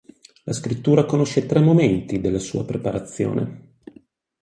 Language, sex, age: Italian, male, 40-49